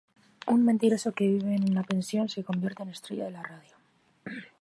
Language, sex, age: Spanish, female, under 19